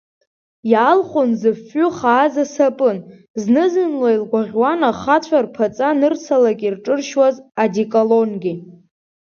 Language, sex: Abkhazian, female